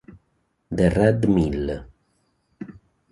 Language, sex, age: Italian, male, 40-49